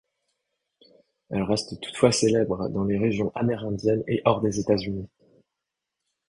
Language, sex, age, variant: French, male, 30-39, Français de métropole